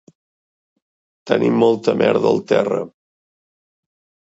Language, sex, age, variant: Catalan, male, 50-59, Central